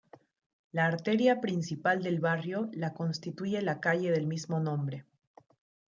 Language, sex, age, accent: Spanish, female, 19-29, Andino-Pacífico: Colombia, Perú, Ecuador, oeste de Bolivia y Venezuela andina